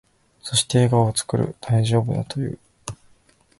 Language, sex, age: Japanese, male, under 19